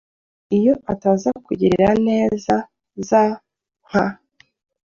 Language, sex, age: Kinyarwanda, female, 19-29